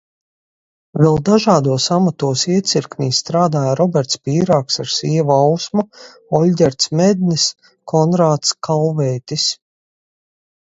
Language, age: Latvian, 40-49